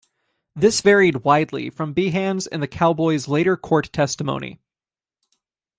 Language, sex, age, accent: English, male, 19-29, United States English